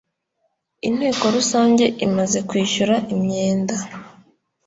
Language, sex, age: Kinyarwanda, female, 30-39